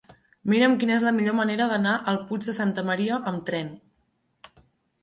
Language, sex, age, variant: Catalan, female, 19-29, Central